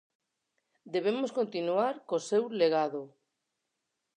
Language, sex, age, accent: Galician, female, 40-49, Normativo (estándar)